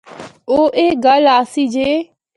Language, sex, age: Northern Hindko, female, 19-29